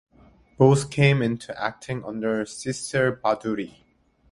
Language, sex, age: English, male, 19-29